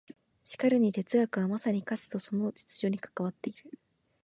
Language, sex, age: Japanese, female, under 19